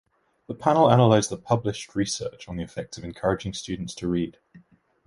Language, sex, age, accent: English, male, 19-29, England English